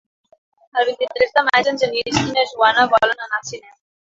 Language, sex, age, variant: Catalan, female, 19-29, Central